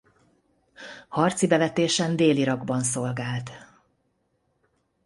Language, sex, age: Hungarian, female, 50-59